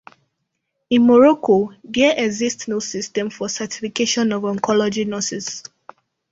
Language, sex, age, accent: English, female, under 19, Southern African (South Africa, Zimbabwe, Namibia)